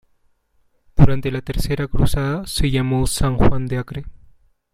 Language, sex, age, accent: Spanish, male, 19-29, Andino-Pacífico: Colombia, Perú, Ecuador, oeste de Bolivia y Venezuela andina